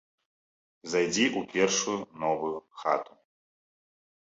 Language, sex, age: Belarusian, male, 30-39